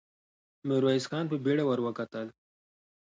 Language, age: Pashto, 30-39